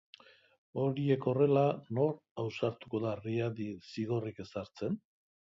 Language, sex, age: Basque, male, 60-69